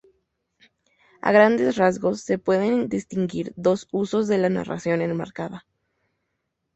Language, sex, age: Spanish, female, 19-29